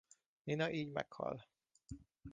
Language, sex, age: Hungarian, male, 30-39